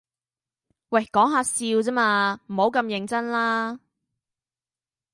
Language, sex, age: Cantonese, female, 19-29